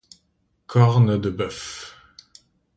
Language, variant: French, Français d'Europe